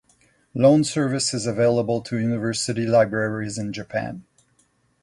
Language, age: English, 50-59